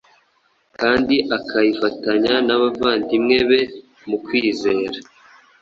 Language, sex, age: Kinyarwanda, male, 19-29